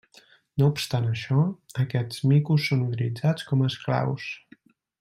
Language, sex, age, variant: Catalan, male, 19-29, Central